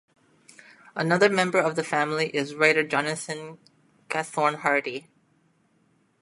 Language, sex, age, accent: English, female, 30-39, United States English